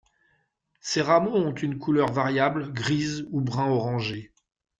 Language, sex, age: French, male, 50-59